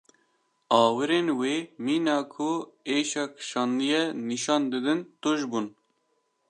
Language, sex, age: Kurdish, male, under 19